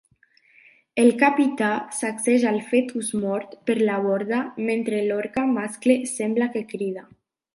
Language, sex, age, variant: Catalan, female, 19-29, Nord-Occidental